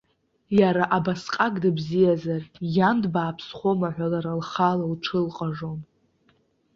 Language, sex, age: Abkhazian, female, 19-29